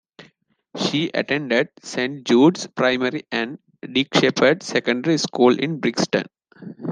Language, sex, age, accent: English, male, 19-29, India and South Asia (India, Pakistan, Sri Lanka)